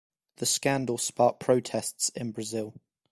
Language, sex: English, male